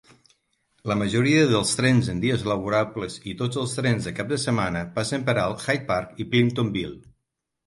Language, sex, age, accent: Catalan, male, 50-59, occidental